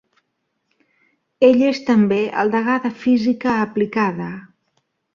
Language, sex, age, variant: Catalan, female, 50-59, Central